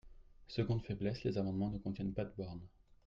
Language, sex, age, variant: French, male, 30-39, Français de métropole